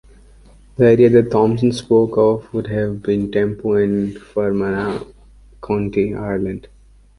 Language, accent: English, India and South Asia (India, Pakistan, Sri Lanka)